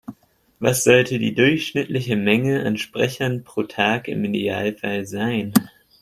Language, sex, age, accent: German, male, 19-29, Deutschland Deutsch